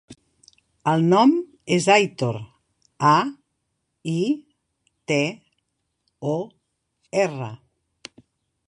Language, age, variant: Catalan, 60-69, Central